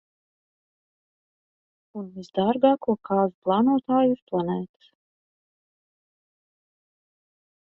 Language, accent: Latvian, Riga